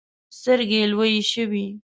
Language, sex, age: Pashto, female, 19-29